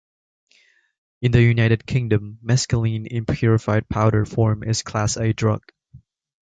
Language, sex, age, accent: English, male, 19-29, United States English